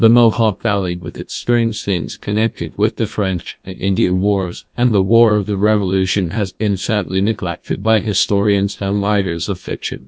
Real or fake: fake